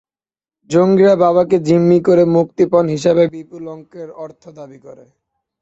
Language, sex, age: Bengali, male, 19-29